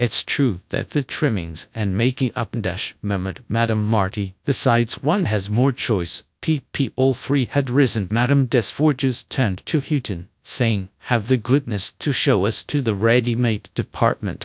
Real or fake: fake